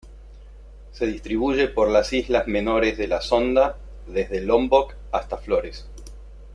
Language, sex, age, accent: Spanish, male, 50-59, Rioplatense: Argentina, Uruguay, este de Bolivia, Paraguay